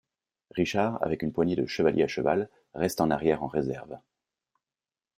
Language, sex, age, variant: French, male, 19-29, Français de métropole